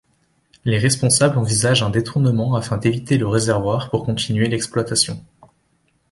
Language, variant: French, Français de métropole